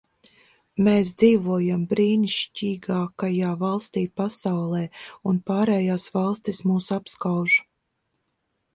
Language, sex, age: Latvian, female, 40-49